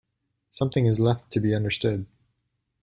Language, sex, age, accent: English, male, 19-29, United States English